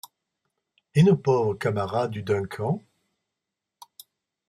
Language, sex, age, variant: French, male, 60-69, Français de métropole